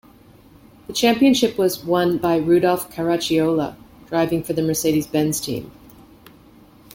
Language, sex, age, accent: English, female, 50-59, Canadian English